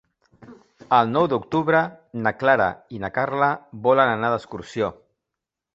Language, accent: Catalan, Barcelonès